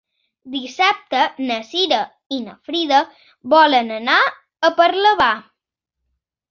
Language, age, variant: Catalan, under 19, Balear